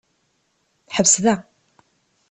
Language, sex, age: Kabyle, female, 30-39